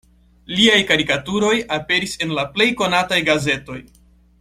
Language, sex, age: Esperanto, male, 19-29